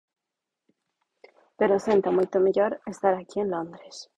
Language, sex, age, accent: Galician, female, 30-39, Oriental (común en zona oriental); Normativo (estándar)